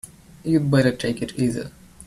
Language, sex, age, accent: English, male, under 19, United States English